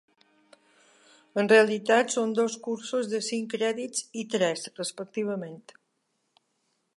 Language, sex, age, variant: Catalan, female, 60-69, Balear